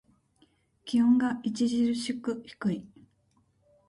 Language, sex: Japanese, female